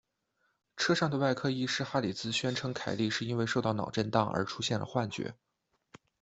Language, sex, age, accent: Chinese, male, 19-29, 出生地：辽宁省